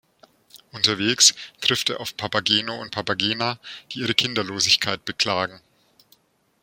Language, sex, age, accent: German, male, 40-49, Deutschland Deutsch